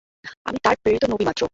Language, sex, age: Bengali, female, 19-29